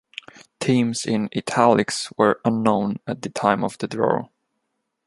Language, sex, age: English, male, 19-29